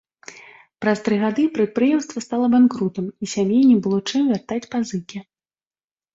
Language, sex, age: Belarusian, female, 30-39